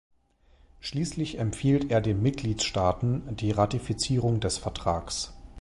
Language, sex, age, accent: German, male, 40-49, Deutschland Deutsch